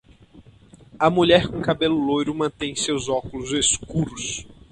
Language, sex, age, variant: Portuguese, male, 19-29, Portuguese (Brasil)